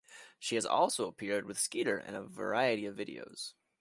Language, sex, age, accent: English, male, under 19, United States English